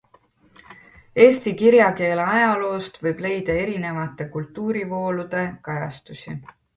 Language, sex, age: Estonian, female, 30-39